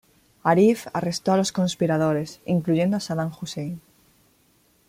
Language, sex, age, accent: Spanish, female, 19-29, España: Sur peninsular (Andalucia, Extremadura, Murcia)